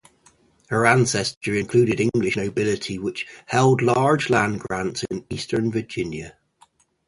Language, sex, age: English, male, 50-59